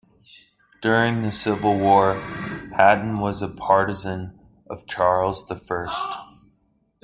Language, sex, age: English, male, 30-39